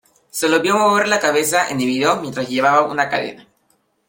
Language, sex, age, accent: Spanish, male, under 19, Andino-Pacífico: Colombia, Perú, Ecuador, oeste de Bolivia y Venezuela andina